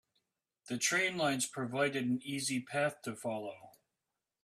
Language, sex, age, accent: English, male, 40-49, Canadian English